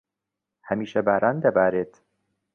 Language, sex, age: Central Kurdish, male, 19-29